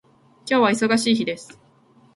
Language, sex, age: Japanese, female, 19-29